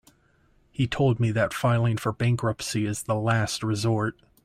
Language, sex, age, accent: English, male, 19-29, United States English